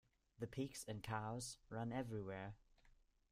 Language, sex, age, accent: English, male, 19-29, England English